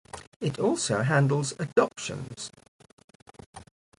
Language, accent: English, England English